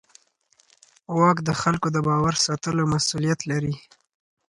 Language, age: Pashto, 19-29